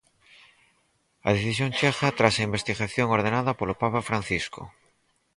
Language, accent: Galician, Normativo (estándar)